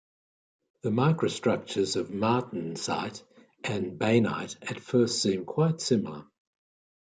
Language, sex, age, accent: English, male, 70-79, Australian English